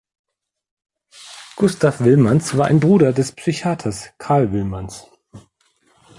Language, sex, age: German, male, 40-49